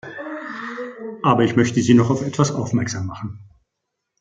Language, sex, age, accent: German, male, 50-59, Deutschland Deutsch